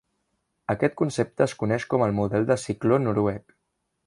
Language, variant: Catalan, Central